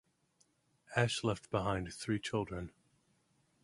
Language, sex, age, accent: English, male, 30-39, United States English